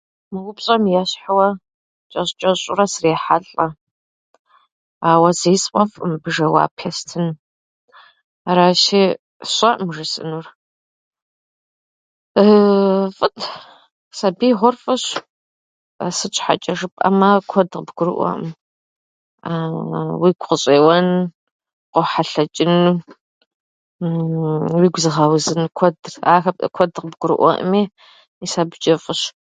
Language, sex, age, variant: Kabardian, female, 30-39, Адыгэбзэ (Къэбэрдей, Кирил, псоми зэдай)